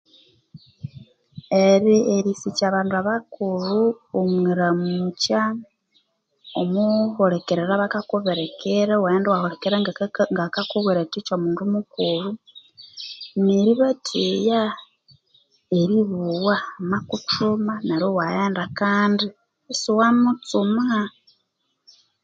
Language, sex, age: Konzo, female, 30-39